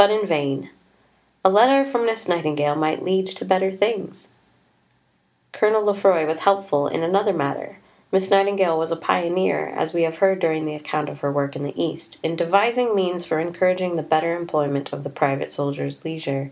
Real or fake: real